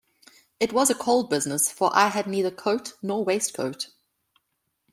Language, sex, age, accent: English, female, 30-39, Southern African (South Africa, Zimbabwe, Namibia)